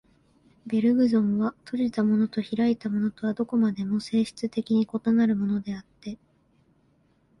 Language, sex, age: Japanese, female, 19-29